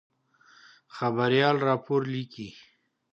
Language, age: Pashto, 40-49